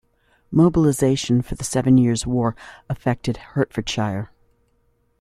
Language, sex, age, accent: English, female, 50-59, United States English